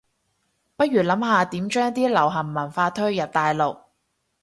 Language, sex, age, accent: Cantonese, female, 30-39, 广州音